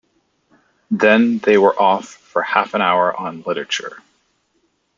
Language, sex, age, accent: English, male, 30-39, United States English